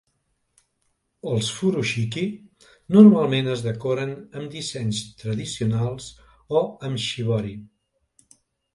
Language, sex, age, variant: Catalan, male, 60-69, Central